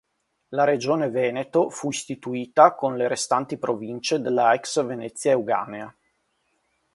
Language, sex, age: Italian, male, 30-39